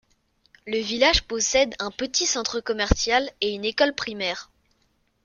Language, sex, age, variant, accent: French, male, 19-29, Français d'Europe, Français de Belgique